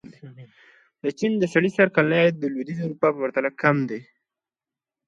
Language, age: Pashto, 19-29